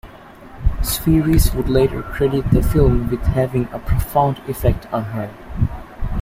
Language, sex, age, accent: English, male, under 19, United States English